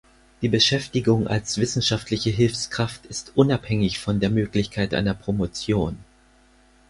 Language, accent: German, Deutschland Deutsch